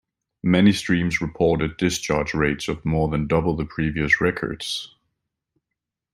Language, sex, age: English, male, 19-29